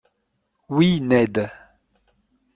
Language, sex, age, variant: French, male, 40-49, Français de métropole